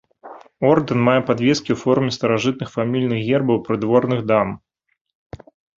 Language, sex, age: Belarusian, male, 30-39